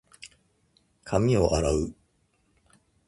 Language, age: Japanese, 50-59